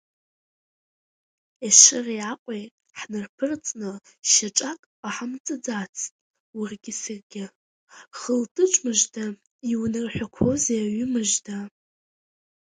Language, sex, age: Abkhazian, female, under 19